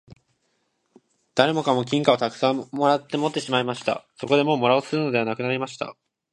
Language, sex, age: Japanese, male, 19-29